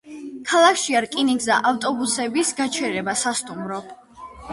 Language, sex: Georgian, female